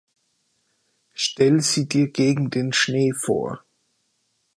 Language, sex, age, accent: German, male, 30-39, Österreichisches Deutsch